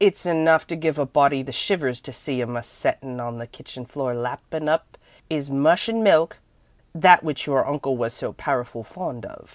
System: none